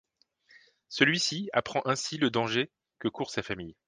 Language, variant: French, Français de métropole